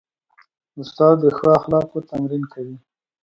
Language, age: Pashto, 30-39